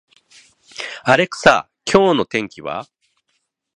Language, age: Japanese, 50-59